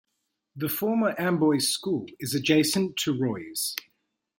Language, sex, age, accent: English, male, 30-39, Australian English